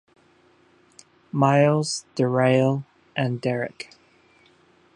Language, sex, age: English, male, 19-29